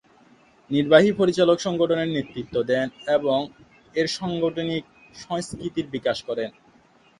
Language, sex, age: Bengali, male, 19-29